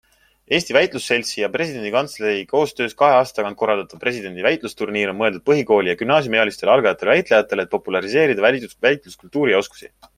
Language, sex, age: Estonian, male, 30-39